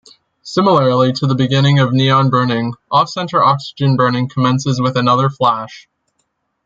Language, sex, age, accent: English, male, 19-29, Canadian English